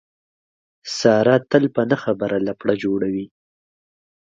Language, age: Pashto, 19-29